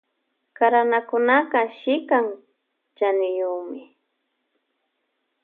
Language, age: Loja Highland Quichua, 19-29